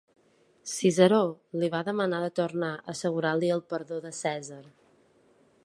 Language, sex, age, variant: Catalan, female, 30-39, Balear